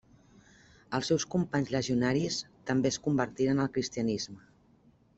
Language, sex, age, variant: Catalan, female, 50-59, Central